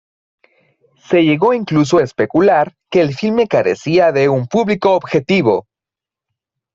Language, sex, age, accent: Spanish, male, 19-29, México